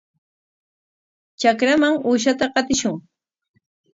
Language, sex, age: Corongo Ancash Quechua, female, 50-59